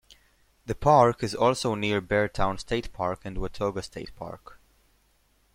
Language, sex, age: English, male, under 19